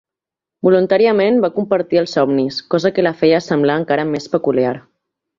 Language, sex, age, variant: Catalan, female, 19-29, Central